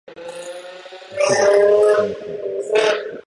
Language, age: Japanese, 19-29